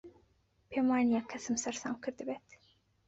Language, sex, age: Central Kurdish, female, 19-29